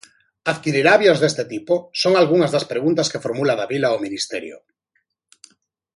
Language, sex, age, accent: Galician, male, 40-49, Normativo (estándar)